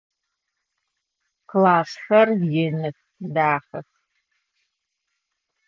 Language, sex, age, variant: Adyghe, female, 30-39, Адыгабзэ (Кирил, пстэумэ зэдыряе)